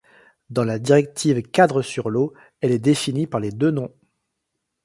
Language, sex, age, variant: French, male, 40-49, Français de métropole